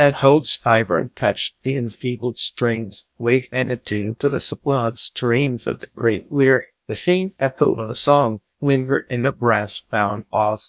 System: TTS, GlowTTS